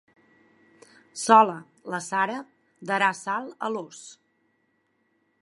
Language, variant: Catalan, Central